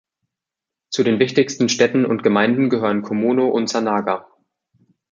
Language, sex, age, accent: German, male, 19-29, Deutschland Deutsch